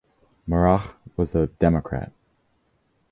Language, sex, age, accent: English, male, 19-29, Canadian English